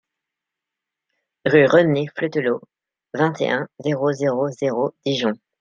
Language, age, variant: French, 19-29, Français de métropole